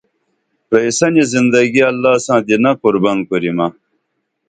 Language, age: Dameli, 50-59